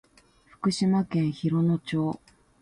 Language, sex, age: Japanese, female, 50-59